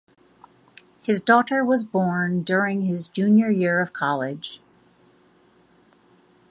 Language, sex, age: English, female, 40-49